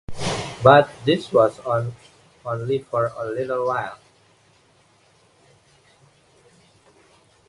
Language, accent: English, Malaysian English